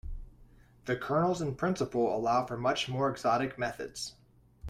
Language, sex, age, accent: English, male, 30-39, United States English